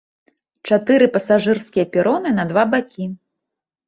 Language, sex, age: Belarusian, female, 30-39